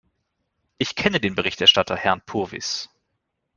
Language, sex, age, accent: German, male, 30-39, Deutschland Deutsch